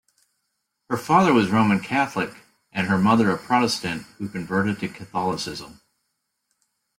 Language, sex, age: English, male, 50-59